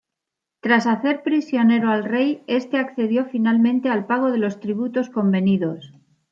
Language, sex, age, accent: Spanish, female, 50-59, España: Centro-Sur peninsular (Madrid, Toledo, Castilla-La Mancha)